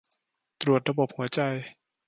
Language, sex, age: Thai, male, under 19